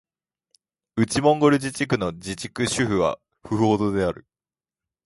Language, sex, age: Japanese, male, 19-29